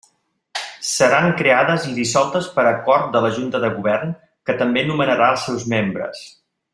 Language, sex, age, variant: Catalan, male, 50-59, Central